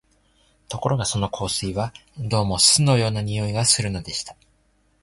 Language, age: Japanese, 19-29